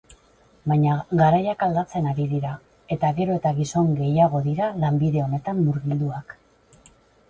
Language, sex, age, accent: Basque, female, 50-59, Mendebalekoa (Araba, Bizkaia, Gipuzkoako mendebaleko herri batzuk)